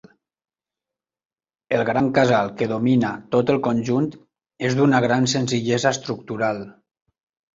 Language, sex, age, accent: Catalan, male, 30-39, valencià